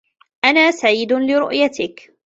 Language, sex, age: Arabic, female, 19-29